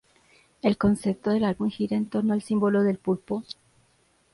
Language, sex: Spanish, female